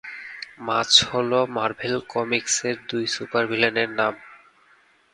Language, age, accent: Bengali, 19-29, প্রমিত